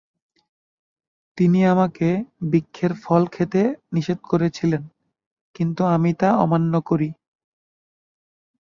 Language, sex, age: Bengali, male, 19-29